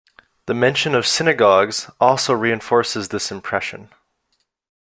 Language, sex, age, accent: English, male, 30-39, Canadian English